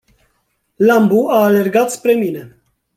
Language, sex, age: Romanian, male, 30-39